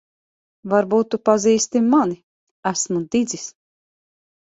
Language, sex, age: Latvian, female, 40-49